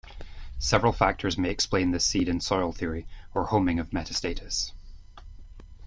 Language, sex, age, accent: English, male, 19-29, Scottish English